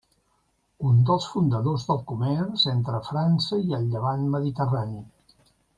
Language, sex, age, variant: Catalan, male, 70-79, Central